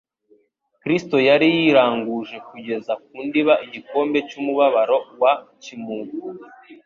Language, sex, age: Kinyarwanda, male, 19-29